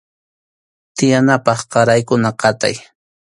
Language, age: Arequipa-La Unión Quechua, 30-39